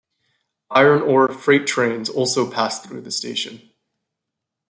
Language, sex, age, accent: English, male, 19-29, United States English